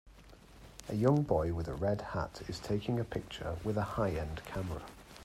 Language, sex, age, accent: English, male, 30-39, England English